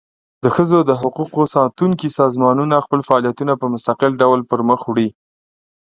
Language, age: Pashto, 30-39